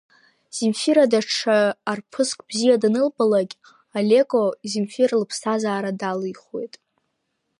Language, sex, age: Abkhazian, female, under 19